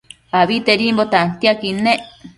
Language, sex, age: Matsés, female, 30-39